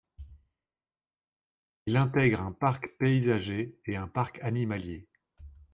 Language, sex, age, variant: French, male, 40-49, Français de métropole